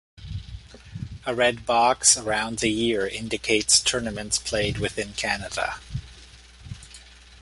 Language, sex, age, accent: English, male, 50-59, Canadian English